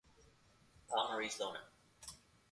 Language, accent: English, United States English